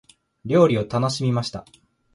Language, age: Japanese, 19-29